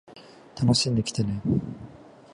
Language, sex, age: Japanese, male, 19-29